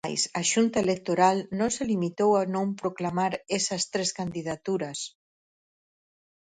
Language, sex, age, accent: Galician, female, 60-69, Normativo (estándar)